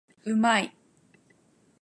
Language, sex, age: Japanese, female, 19-29